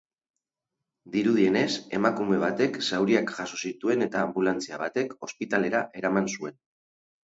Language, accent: Basque, Mendebalekoa (Araba, Bizkaia, Gipuzkoako mendebaleko herri batzuk)